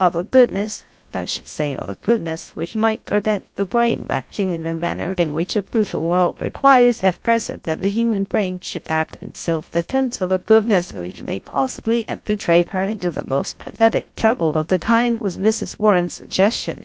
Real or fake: fake